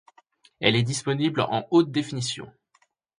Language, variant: French, Français de métropole